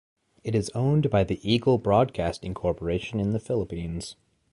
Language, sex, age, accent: English, male, 19-29, United States English